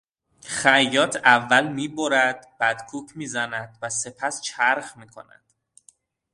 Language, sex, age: Persian, male, 19-29